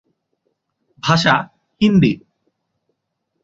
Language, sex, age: Bengali, male, 19-29